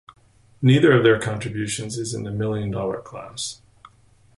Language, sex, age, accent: English, male, 50-59, United States English